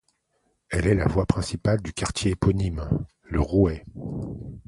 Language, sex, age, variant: French, male, 50-59, Français de métropole